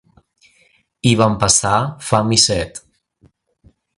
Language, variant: Catalan, Central